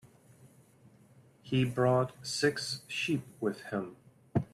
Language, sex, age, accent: English, male, 30-39, United States English